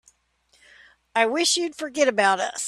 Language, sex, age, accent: English, female, 50-59, United States English